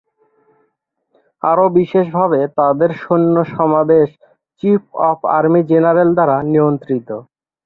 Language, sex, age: Bengali, male, 30-39